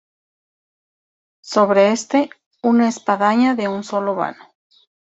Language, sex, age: Spanish, female, 40-49